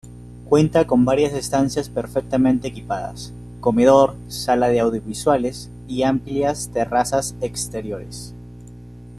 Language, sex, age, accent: Spanish, male, 19-29, Andino-Pacífico: Colombia, Perú, Ecuador, oeste de Bolivia y Venezuela andina